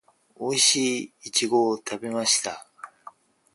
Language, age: Japanese, 50-59